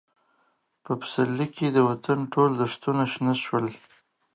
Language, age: Pashto, 19-29